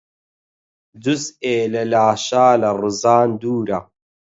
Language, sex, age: Central Kurdish, male, 30-39